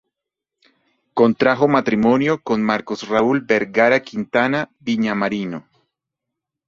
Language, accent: Spanish, Andino-Pacífico: Colombia, Perú, Ecuador, oeste de Bolivia y Venezuela andina